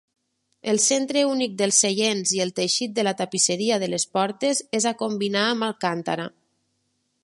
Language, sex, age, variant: Catalan, female, 30-39, Nord-Occidental